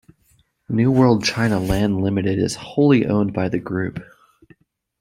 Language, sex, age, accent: English, male, 19-29, United States English